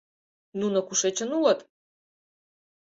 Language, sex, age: Mari, female, 19-29